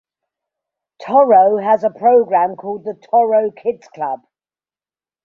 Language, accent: English, England English